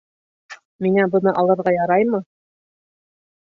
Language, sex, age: Bashkir, female, 30-39